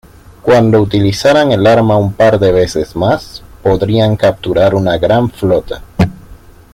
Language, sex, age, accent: Spanish, male, 19-29, Caribe: Cuba, Venezuela, Puerto Rico, República Dominicana, Panamá, Colombia caribeña, México caribeño, Costa del golfo de México